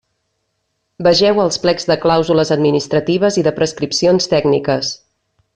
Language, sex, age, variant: Catalan, female, 30-39, Central